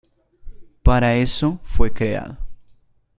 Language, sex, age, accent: Spanish, male, under 19, Andino-Pacífico: Colombia, Perú, Ecuador, oeste de Bolivia y Venezuela andina